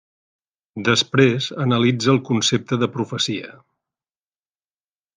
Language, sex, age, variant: Catalan, male, 50-59, Central